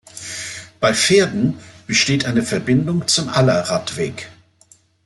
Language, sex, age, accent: German, male, 60-69, Deutschland Deutsch